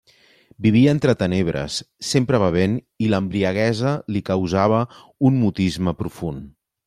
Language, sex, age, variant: Catalan, male, 40-49, Central